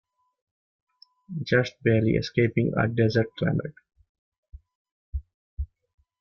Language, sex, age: English, male, 19-29